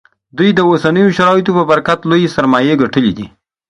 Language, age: Pashto, 19-29